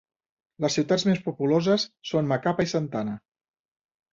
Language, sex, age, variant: Catalan, male, 60-69, Central